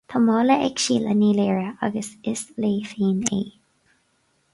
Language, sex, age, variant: Irish, female, 19-29, Gaeilge na Mumhan